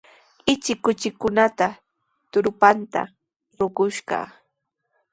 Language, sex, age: Sihuas Ancash Quechua, female, 19-29